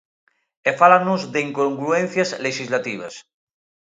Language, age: Galician, 40-49